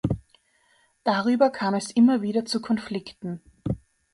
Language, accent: German, Österreichisches Deutsch